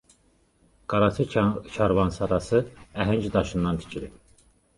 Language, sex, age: Azerbaijani, male, 30-39